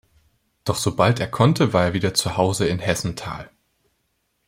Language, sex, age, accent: German, male, 19-29, Deutschland Deutsch